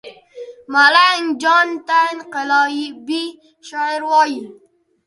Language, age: Pashto, 19-29